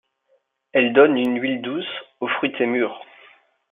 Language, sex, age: French, male, 30-39